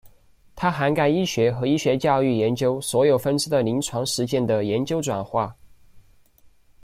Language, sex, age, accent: Chinese, male, 19-29, 出生地：四川省